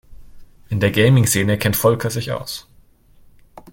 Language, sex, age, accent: German, male, 19-29, Deutschland Deutsch